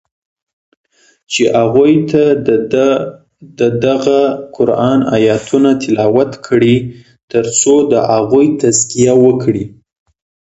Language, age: Pashto, 19-29